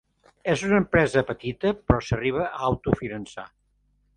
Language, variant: Catalan, Central